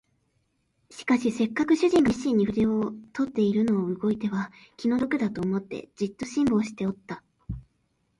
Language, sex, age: Japanese, female, 19-29